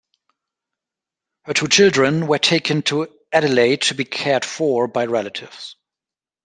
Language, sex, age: English, male, 30-39